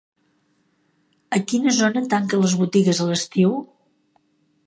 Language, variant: Catalan, Central